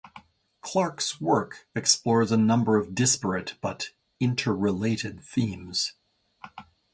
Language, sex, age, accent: English, male, 50-59, Canadian English